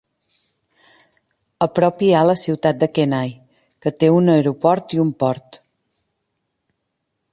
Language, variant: Catalan, Central